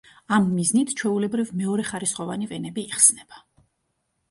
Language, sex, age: Georgian, female, 30-39